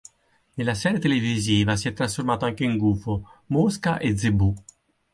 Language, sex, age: Italian, male, 50-59